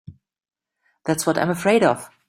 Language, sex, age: English, female, 40-49